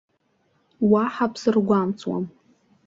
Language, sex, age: Abkhazian, female, under 19